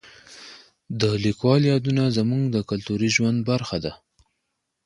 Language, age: Pashto, 30-39